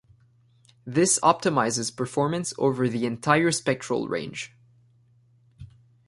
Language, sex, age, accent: English, male, 19-29, Canadian English